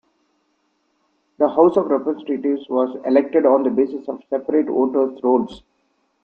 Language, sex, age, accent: English, male, 50-59, India and South Asia (India, Pakistan, Sri Lanka)